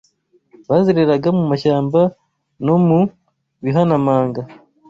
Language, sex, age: Kinyarwanda, male, 19-29